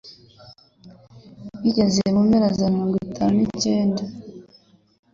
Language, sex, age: Kinyarwanda, female, 19-29